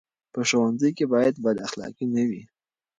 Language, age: Pashto, 19-29